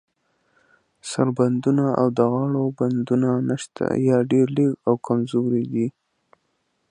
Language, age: Pashto, under 19